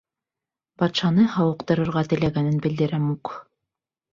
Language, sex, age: Bashkir, female, 30-39